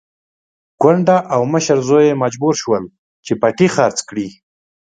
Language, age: Pashto, 19-29